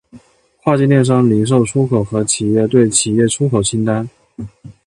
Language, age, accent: Chinese, 19-29, 出生地：江西省